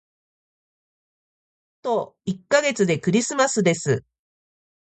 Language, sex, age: Japanese, female, 40-49